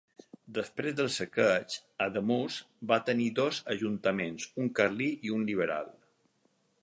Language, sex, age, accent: Catalan, male, 50-59, mallorquí